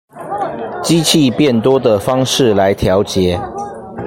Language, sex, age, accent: Chinese, male, 30-39, 出生地：臺北市